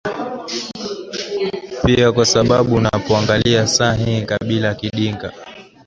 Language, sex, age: Swahili, male, 19-29